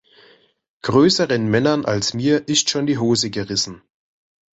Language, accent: German, Deutschland Deutsch